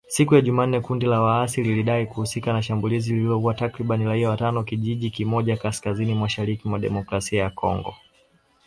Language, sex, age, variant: Swahili, male, 19-29, Kiswahili cha Bara ya Tanzania